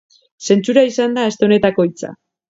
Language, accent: Basque, Mendebalekoa (Araba, Bizkaia, Gipuzkoako mendebaleko herri batzuk)